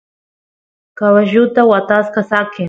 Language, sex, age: Santiago del Estero Quichua, female, 19-29